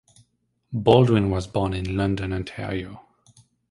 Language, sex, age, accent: English, male, 19-29, Canadian English